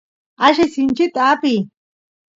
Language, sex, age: Santiago del Estero Quichua, female, 50-59